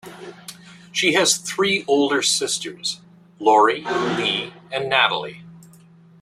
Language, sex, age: English, male, 50-59